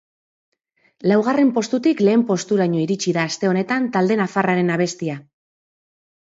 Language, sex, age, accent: Basque, female, 40-49, Erdialdekoa edo Nafarra (Gipuzkoa, Nafarroa)